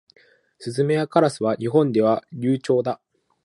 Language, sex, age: Japanese, male, 19-29